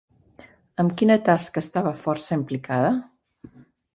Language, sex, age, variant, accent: Catalan, female, 60-69, Central, central